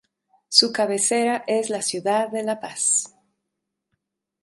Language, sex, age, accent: Spanish, female, 40-49, México; Andino-Pacífico: Colombia, Perú, Ecuador, oeste de Bolivia y Venezuela andina